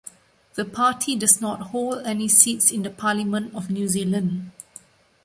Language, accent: English, Malaysian English